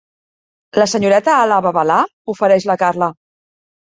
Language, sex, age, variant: Catalan, female, 40-49, Central